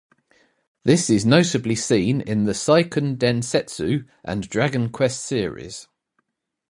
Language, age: English, 40-49